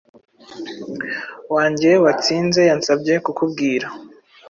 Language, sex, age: Kinyarwanda, male, 19-29